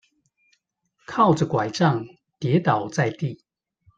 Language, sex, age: Chinese, male, 40-49